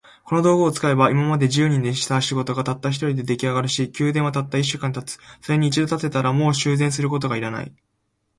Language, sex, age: Japanese, male, 19-29